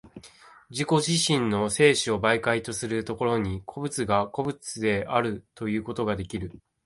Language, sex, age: Japanese, male, 19-29